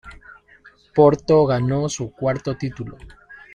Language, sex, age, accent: Spanish, male, 30-39, Andino-Pacífico: Colombia, Perú, Ecuador, oeste de Bolivia y Venezuela andina